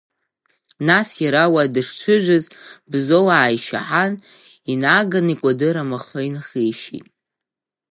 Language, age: Abkhazian, under 19